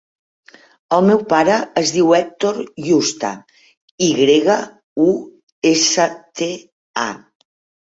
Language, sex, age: Catalan, female, 50-59